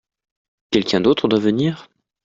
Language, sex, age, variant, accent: French, male, 19-29, Français d'Europe, Français de Suisse